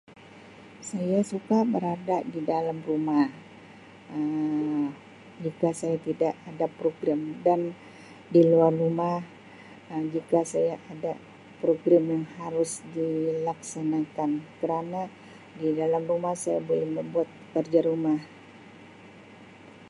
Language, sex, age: Sabah Malay, female, 60-69